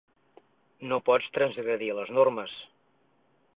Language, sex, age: Catalan, male, 60-69